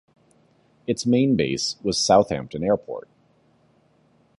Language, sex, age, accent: English, male, 30-39, United States English